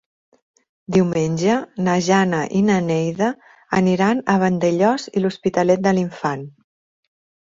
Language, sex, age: Catalan, female, 40-49